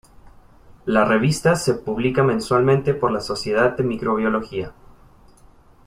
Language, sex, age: Spanish, male, 30-39